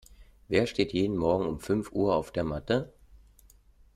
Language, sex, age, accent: German, male, 30-39, Deutschland Deutsch